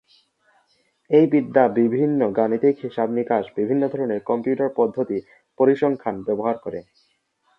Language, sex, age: Bengali, male, under 19